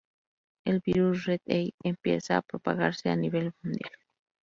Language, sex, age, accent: Spanish, female, 30-39, México